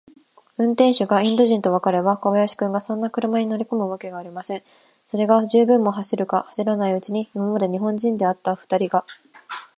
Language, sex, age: Japanese, female, 19-29